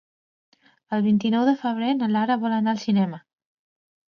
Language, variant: Catalan, Central